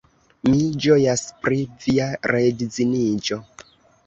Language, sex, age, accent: Esperanto, female, 19-29, Internacia